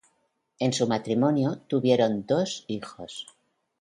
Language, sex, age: Spanish, female, 60-69